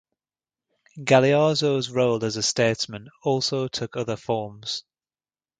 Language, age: English, 40-49